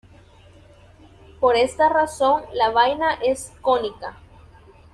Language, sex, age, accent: Spanish, female, 19-29, América central